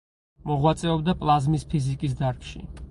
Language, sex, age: Georgian, male, 30-39